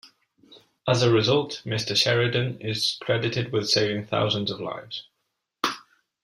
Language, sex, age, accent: English, male, 19-29, England English